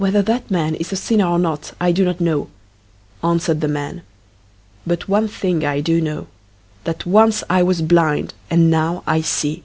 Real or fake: real